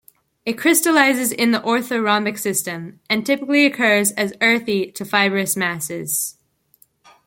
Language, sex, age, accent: English, female, under 19, United States English